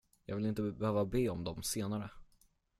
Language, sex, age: Swedish, male, under 19